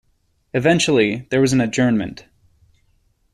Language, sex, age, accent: English, male, 19-29, United States English